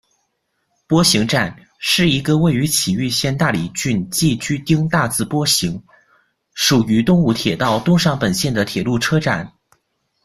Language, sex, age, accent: Chinese, male, under 19, 出生地：江西省